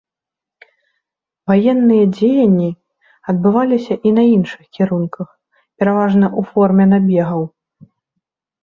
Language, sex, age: Belarusian, female, 19-29